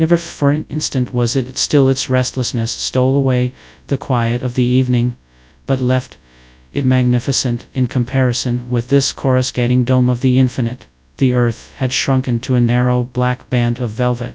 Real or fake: fake